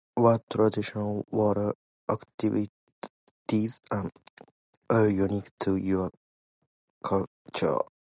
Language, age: English, 19-29